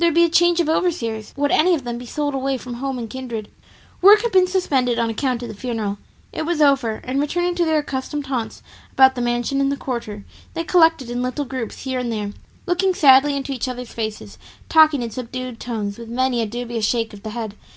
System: none